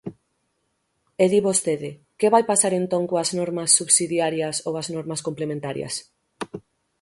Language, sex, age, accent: Galician, female, 19-29, Central (gheada); Oriental (común en zona oriental)